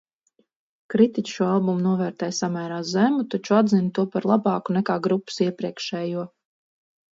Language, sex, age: Latvian, female, 40-49